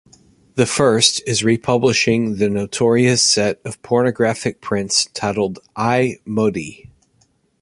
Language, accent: English, United States English